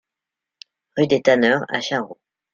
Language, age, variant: French, 19-29, Français de métropole